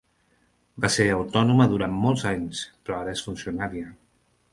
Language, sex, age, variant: Catalan, male, 50-59, Central